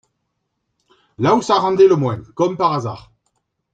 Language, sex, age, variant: French, male, 40-49, Français de métropole